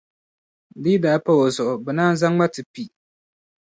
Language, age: Dagbani, 19-29